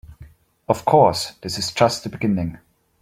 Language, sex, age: English, male, 19-29